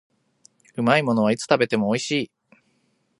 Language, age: Japanese, 19-29